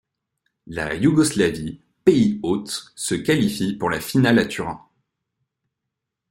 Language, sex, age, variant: French, male, 30-39, Français de métropole